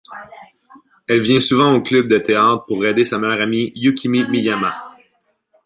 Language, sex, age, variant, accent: French, male, 30-39, Français d'Amérique du Nord, Français du Canada